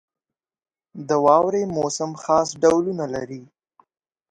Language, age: Pashto, under 19